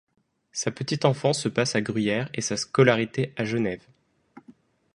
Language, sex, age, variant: French, male, 19-29, Français de métropole